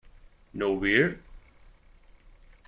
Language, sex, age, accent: Spanish, male, 19-29, España: Norte peninsular (Asturias, Castilla y León, Cantabria, País Vasco, Navarra, Aragón, La Rioja, Guadalajara, Cuenca)